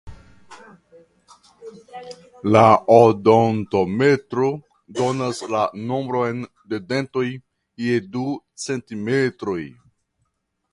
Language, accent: Esperanto, Internacia